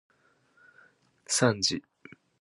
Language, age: Japanese, 19-29